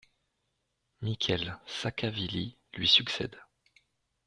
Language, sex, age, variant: French, male, 30-39, Français de métropole